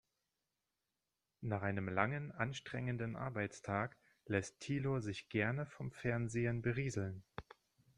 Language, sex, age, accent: German, male, 30-39, Deutschland Deutsch